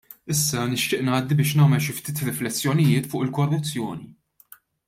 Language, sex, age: Maltese, male, 30-39